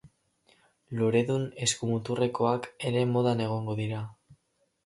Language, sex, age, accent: Basque, male, under 19, Mendebalekoa (Araba, Bizkaia, Gipuzkoako mendebaleko herri batzuk)